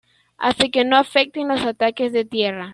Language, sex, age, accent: Spanish, female, under 19, Andino-Pacífico: Colombia, Perú, Ecuador, oeste de Bolivia y Venezuela andina